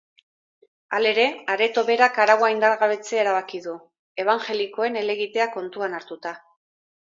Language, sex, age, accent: Basque, female, 50-59, Erdialdekoa edo Nafarra (Gipuzkoa, Nafarroa)